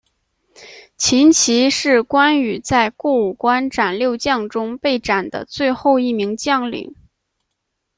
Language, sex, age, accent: Chinese, female, 19-29, 出生地：河南省